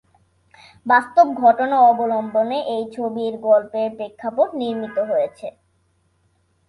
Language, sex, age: Bengali, female, under 19